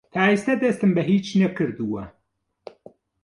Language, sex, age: Central Kurdish, male, 40-49